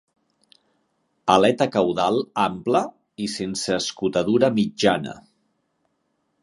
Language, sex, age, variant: Catalan, male, 40-49, Central